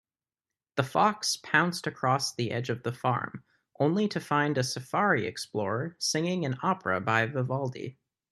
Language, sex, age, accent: English, male, 19-29, United States English